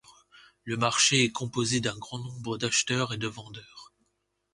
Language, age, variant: French, 40-49, Français de métropole